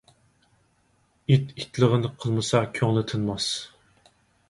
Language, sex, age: Uyghur, male, 30-39